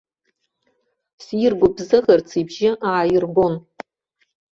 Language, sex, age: Abkhazian, female, 60-69